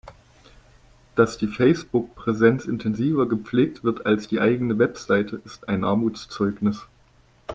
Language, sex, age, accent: German, male, 30-39, Deutschland Deutsch